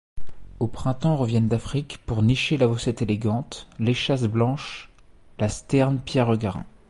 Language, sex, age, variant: French, male, 19-29, Français de métropole